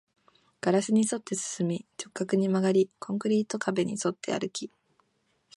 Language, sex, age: Japanese, female, 19-29